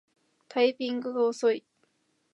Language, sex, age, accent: Japanese, female, 19-29, 標準語